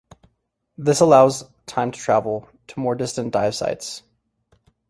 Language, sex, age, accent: English, male, 19-29, United States English